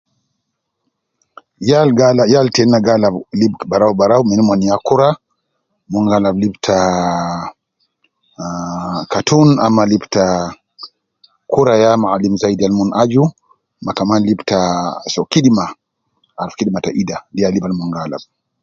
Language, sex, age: Nubi, male, 50-59